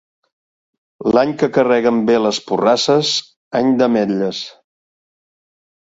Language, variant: Catalan, Central